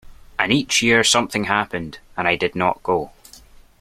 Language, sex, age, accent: English, male, under 19, Scottish English